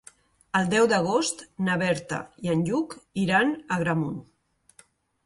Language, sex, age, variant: Catalan, female, 40-49, Central